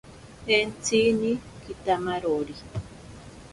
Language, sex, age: Ashéninka Perené, female, 40-49